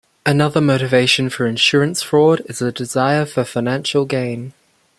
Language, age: English, under 19